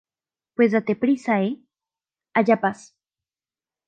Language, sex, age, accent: Spanish, female, under 19, Andino-Pacífico: Colombia, Perú, Ecuador, oeste de Bolivia y Venezuela andina